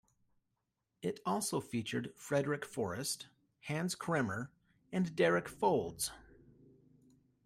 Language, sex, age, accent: English, male, 40-49, United States English